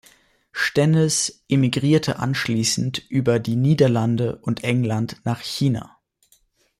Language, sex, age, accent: German, male, 19-29, Deutschland Deutsch